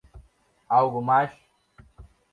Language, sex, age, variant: Portuguese, male, 30-39, Portuguese (Brasil)